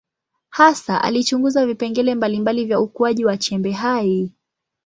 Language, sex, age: Swahili, female, 19-29